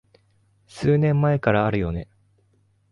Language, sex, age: Japanese, male, 19-29